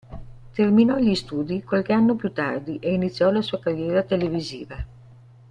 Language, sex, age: Italian, female, 70-79